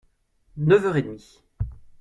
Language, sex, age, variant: French, male, 19-29, Français de métropole